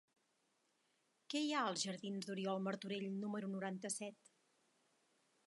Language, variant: Catalan, Septentrional